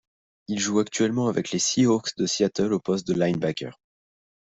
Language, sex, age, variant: French, male, under 19, Français de métropole